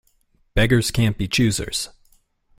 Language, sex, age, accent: English, male, 19-29, United States English